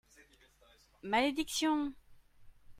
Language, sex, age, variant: French, female, 30-39, Français de métropole